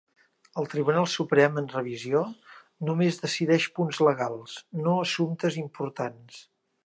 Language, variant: Catalan, Septentrional